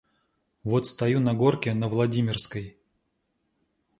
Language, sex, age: Russian, male, 40-49